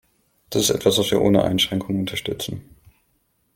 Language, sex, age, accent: German, male, 19-29, Deutschland Deutsch